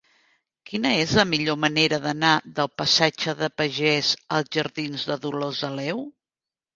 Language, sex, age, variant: Catalan, female, 50-59, Central